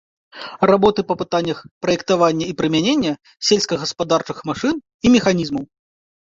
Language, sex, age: Belarusian, male, 30-39